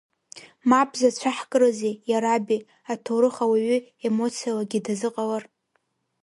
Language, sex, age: Abkhazian, female, 19-29